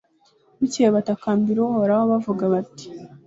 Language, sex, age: Kinyarwanda, female, 19-29